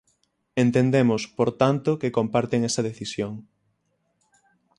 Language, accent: Galician, Oriental (común en zona oriental); Normativo (estándar)